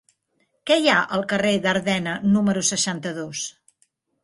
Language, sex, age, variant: Catalan, female, 50-59, Central